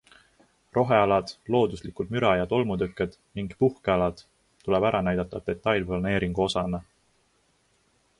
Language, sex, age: Estonian, male, 19-29